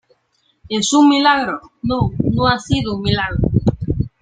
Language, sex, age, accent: Spanish, male, under 19, Caribe: Cuba, Venezuela, Puerto Rico, República Dominicana, Panamá, Colombia caribeña, México caribeño, Costa del golfo de México